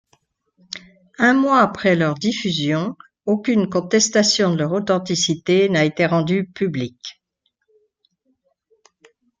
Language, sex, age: French, female, 70-79